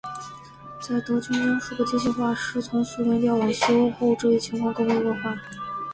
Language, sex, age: Chinese, female, 19-29